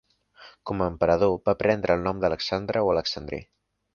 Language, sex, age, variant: Catalan, male, under 19, Central